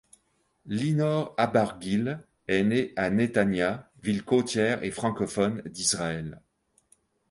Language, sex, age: French, male, 60-69